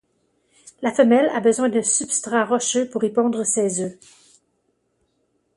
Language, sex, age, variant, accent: French, female, 50-59, Français d'Amérique du Nord, Français du Canada